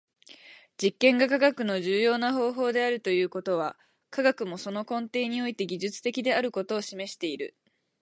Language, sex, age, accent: Japanese, female, 19-29, 標準語